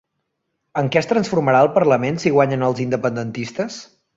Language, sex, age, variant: Catalan, male, 19-29, Central